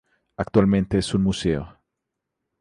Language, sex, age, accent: Spanish, male, 30-39, México